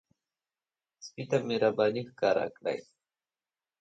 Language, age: Pashto, under 19